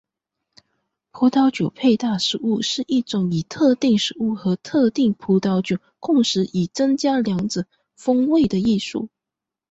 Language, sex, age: Chinese, female, 19-29